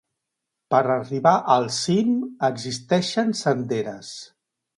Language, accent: Catalan, Barceloní